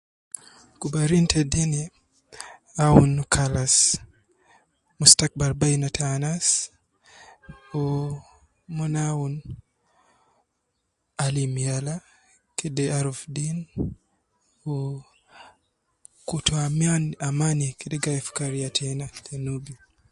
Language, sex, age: Nubi, male, 19-29